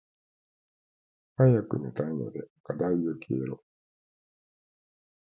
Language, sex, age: Japanese, male, 50-59